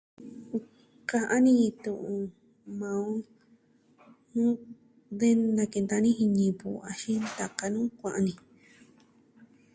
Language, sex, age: Southwestern Tlaxiaco Mixtec, female, 19-29